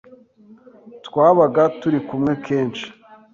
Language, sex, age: Kinyarwanda, male, 19-29